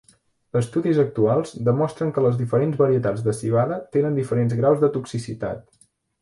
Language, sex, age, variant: Catalan, male, 19-29, Central